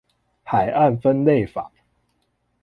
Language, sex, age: Chinese, male, 19-29